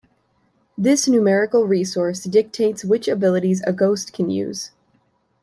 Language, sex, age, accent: English, female, under 19, United States English